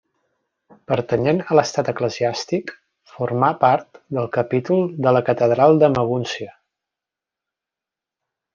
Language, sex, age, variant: Catalan, male, 30-39, Central